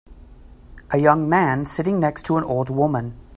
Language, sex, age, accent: English, male, 40-49, United States English